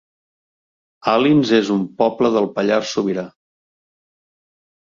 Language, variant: Catalan, Central